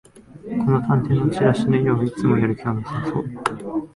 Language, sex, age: Japanese, male, 19-29